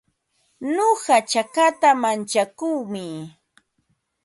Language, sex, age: Ambo-Pasco Quechua, female, 50-59